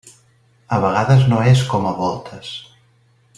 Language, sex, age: Catalan, male, 50-59